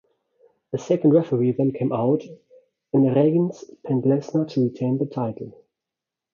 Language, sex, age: English, male, 30-39